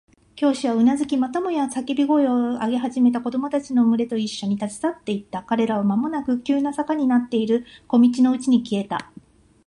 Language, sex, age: Japanese, female, 50-59